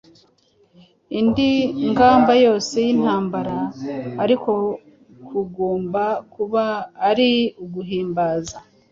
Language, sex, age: Kinyarwanda, female, 50-59